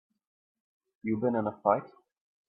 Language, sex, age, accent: English, male, 19-29, United States English